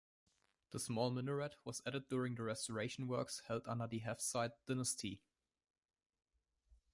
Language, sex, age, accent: English, male, 19-29, United States English